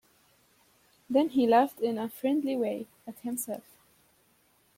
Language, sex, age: English, female, 19-29